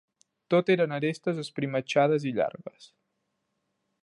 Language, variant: Catalan, Central